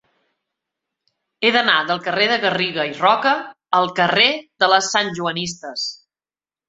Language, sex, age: Catalan, female, 30-39